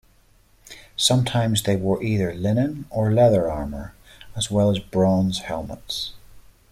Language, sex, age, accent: English, male, 40-49, Irish English